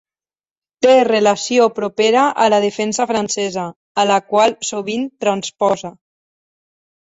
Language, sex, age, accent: Catalan, female, 30-39, valencià